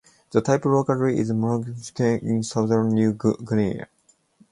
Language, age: English, 19-29